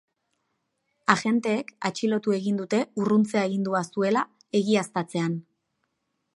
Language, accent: Basque, Mendebalekoa (Araba, Bizkaia, Gipuzkoako mendebaleko herri batzuk)